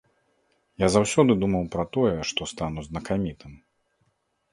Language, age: Belarusian, 30-39